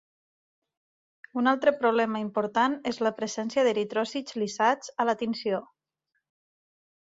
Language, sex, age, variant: Catalan, female, 30-39, Nord-Occidental